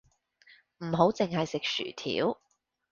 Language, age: Cantonese, 30-39